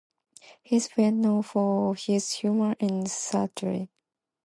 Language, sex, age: English, female, 19-29